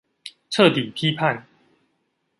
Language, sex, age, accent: Chinese, male, 19-29, 出生地：臺北市